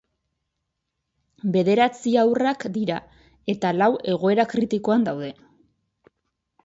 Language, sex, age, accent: Basque, female, 19-29, Erdialdekoa edo Nafarra (Gipuzkoa, Nafarroa)